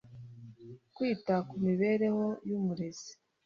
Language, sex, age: Kinyarwanda, female, 30-39